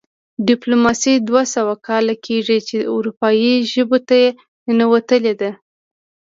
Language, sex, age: Pashto, female, 19-29